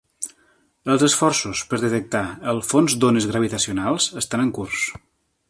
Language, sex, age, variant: Catalan, male, 40-49, Nord-Occidental